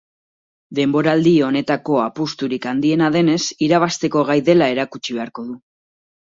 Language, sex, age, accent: Basque, female, 30-39, Mendebalekoa (Araba, Bizkaia, Gipuzkoako mendebaleko herri batzuk)